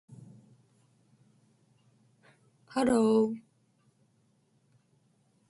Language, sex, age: English, female, 19-29